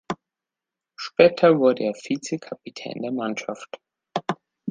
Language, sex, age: German, male, 40-49